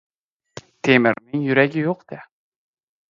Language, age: Uzbek, 19-29